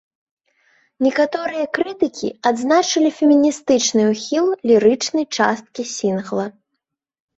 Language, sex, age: Belarusian, female, under 19